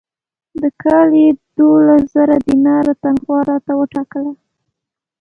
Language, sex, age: Pashto, female, 19-29